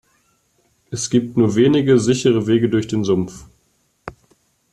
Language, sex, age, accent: German, male, 19-29, Deutschland Deutsch